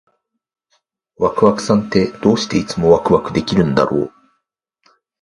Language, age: Japanese, 30-39